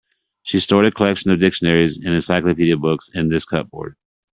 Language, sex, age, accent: English, male, 50-59, United States English